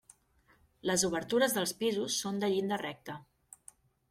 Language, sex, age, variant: Catalan, female, 30-39, Central